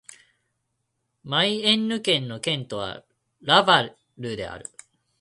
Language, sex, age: Japanese, male, 19-29